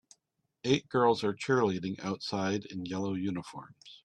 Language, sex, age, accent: English, male, 50-59, United States English